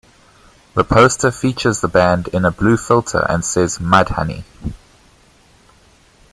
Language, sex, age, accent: English, male, 19-29, Southern African (South Africa, Zimbabwe, Namibia)